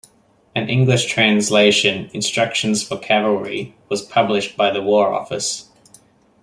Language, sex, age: English, male, 19-29